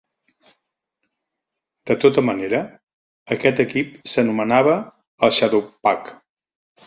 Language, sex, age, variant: Catalan, male, 60-69, Septentrional